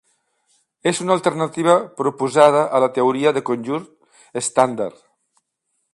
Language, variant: Catalan, Central